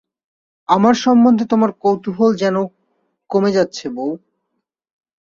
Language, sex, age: Bengali, male, 19-29